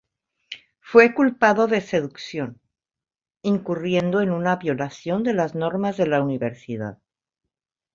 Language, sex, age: Spanish, female, 50-59